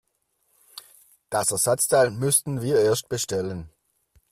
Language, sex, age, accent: German, male, 30-39, Deutschland Deutsch